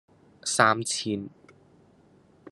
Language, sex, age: Cantonese, male, under 19